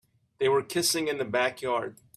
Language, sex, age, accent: English, male, 30-39, United States English